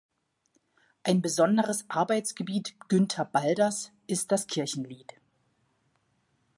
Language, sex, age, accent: German, female, 40-49, Deutschland Deutsch